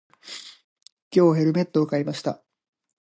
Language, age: Japanese, 19-29